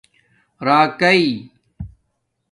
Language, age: Domaaki, 40-49